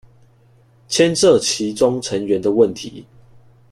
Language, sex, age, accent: Chinese, male, 19-29, 出生地：臺北市